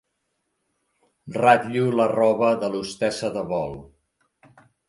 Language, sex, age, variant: Catalan, male, 40-49, Central